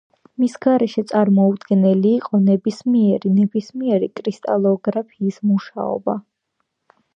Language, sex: Georgian, female